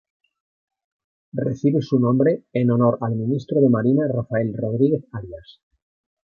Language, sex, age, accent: Spanish, male, 50-59, España: Norte peninsular (Asturias, Castilla y León, Cantabria, País Vasco, Navarra, Aragón, La Rioja, Guadalajara, Cuenca)